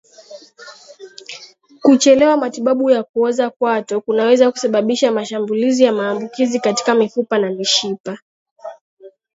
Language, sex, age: Swahili, female, 19-29